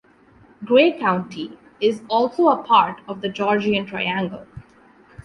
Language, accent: English, India and South Asia (India, Pakistan, Sri Lanka)